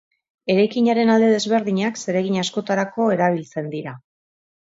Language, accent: Basque, Mendebalekoa (Araba, Bizkaia, Gipuzkoako mendebaleko herri batzuk)